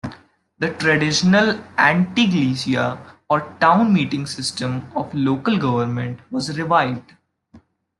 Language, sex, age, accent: English, male, 19-29, India and South Asia (India, Pakistan, Sri Lanka)